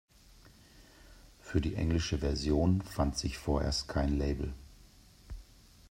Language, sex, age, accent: German, male, 40-49, Deutschland Deutsch